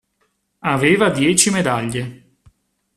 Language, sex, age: Italian, male, 40-49